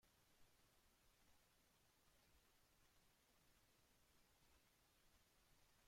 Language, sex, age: Spanish, male, 50-59